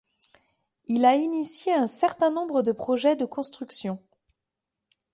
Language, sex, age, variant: French, female, 30-39, Français de métropole